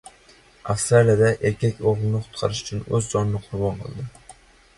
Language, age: Uzbek, 19-29